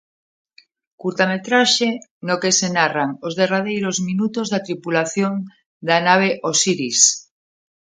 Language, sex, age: Galician, female, 50-59